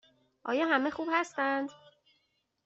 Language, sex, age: Persian, female, 30-39